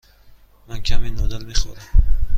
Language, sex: Persian, male